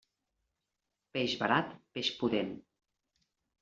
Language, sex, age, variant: Catalan, female, 40-49, Central